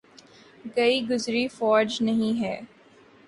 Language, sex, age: Urdu, female, 19-29